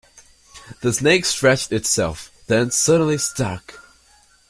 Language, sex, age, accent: English, male, under 19, United States English